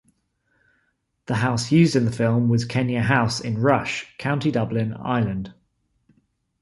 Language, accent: English, England English